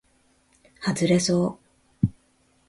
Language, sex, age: Japanese, female, 30-39